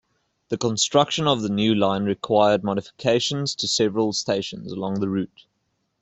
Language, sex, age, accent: English, male, 19-29, Southern African (South Africa, Zimbabwe, Namibia)